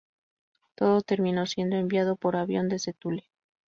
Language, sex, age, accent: Spanish, female, 30-39, México